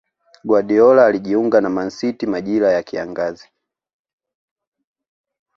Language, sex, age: Swahili, male, 19-29